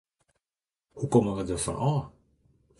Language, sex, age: Western Frisian, male, 50-59